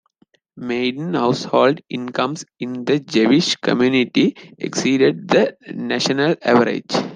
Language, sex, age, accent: English, male, 19-29, India and South Asia (India, Pakistan, Sri Lanka)